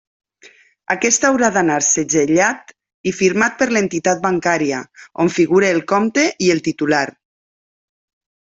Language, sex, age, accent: Catalan, female, 50-59, valencià